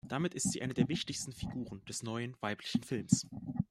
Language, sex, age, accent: German, male, 19-29, Deutschland Deutsch